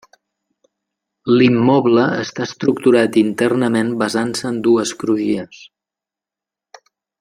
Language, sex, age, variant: Catalan, male, 50-59, Central